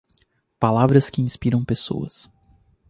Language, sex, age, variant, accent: Portuguese, male, 19-29, Portuguese (Brasil), Paulista